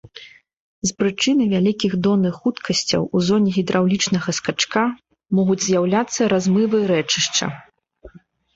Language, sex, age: Belarusian, female, 19-29